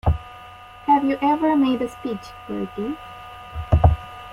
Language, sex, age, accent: English, female, 19-29, United States English